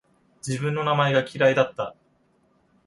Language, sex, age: Japanese, male, 19-29